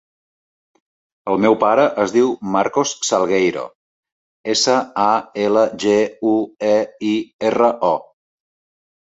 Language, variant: Catalan, Central